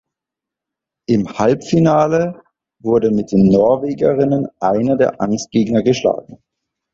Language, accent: German, Deutschland Deutsch